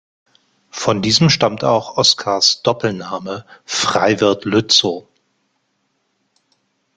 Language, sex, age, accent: German, male, 50-59, Deutschland Deutsch